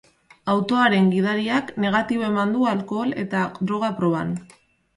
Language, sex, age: Basque, female, 19-29